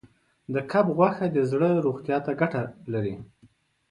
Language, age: Pashto, 30-39